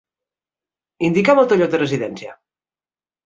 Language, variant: Catalan, Nord-Occidental